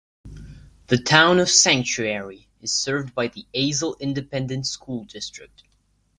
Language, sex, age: English, male, 19-29